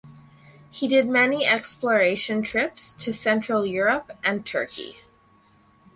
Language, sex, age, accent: English, female, 30-39, Canadian English